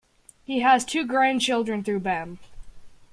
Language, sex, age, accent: English, female, under 19, Canadian English